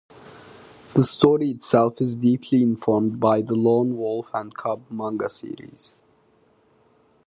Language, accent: English, Turkish English